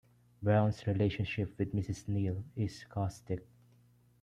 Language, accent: English, Filipino